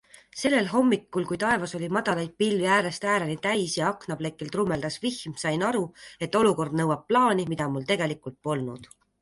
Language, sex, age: Estonian, female, 30-39